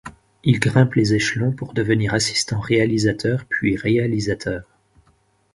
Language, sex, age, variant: French, male, 30-39, Français de métropole